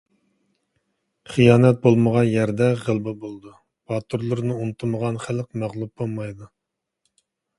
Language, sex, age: Uyghur, male, 40-49